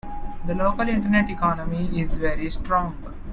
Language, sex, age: English, male, 19-29